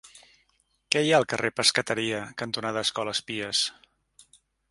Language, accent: Catalan, central; septentrional